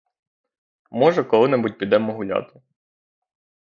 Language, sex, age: Ukrainian, male, 30-39